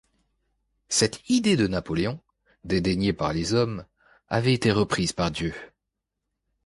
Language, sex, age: French, male, 19-29